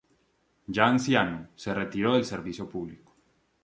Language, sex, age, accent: Spanish, male, 19-29, Andino-Pacífico: Colombia, Perú, Ecuador, oeste de Bolivia y Venezuela andina